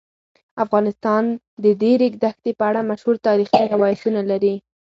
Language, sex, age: Pashto, female, under 19